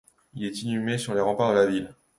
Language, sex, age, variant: French, male, 19-29, Français de métropole